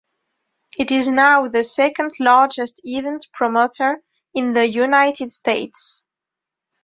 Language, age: English, 19-29